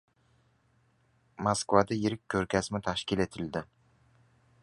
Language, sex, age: Uzbek, male, 19-29